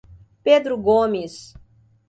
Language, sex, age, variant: Portuguese, female, 40-49, Portuguese (Brasil)